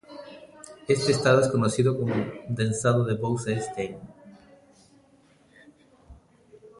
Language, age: Spanish, 19-29